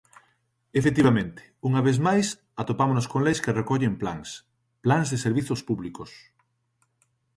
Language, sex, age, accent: Galician, male, 40-49, Central (gheada)